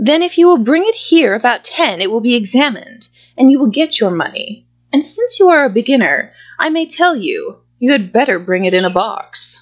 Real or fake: real